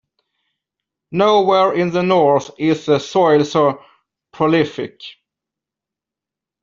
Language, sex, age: English, male, 40-49